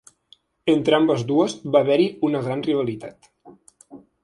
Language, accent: Catalan, central; septentrional